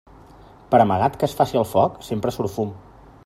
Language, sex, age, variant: Catalan, male, 30-39, Central